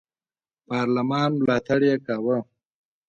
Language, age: Pashto, 30-39